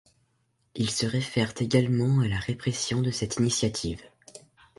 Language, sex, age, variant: French, male, under 19, Français de métropole